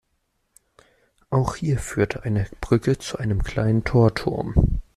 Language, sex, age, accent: German, male, under 19, Deutschland Deutsch